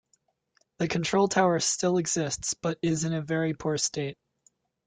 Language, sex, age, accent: English, male, 30-39, United States English